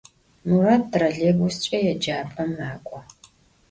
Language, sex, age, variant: Adyghe, female, 50-59, Адыгабзэ (Кирил, пстэумэ зэдыряе)